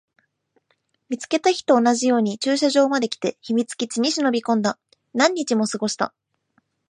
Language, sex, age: Japanese, female, 19-29